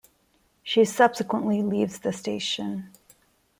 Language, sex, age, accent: English, female, 30-39, India and South Asia (India, Pakistan, Sri Lanka)